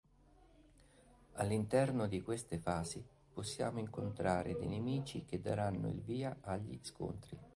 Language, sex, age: Italian, male, 40-49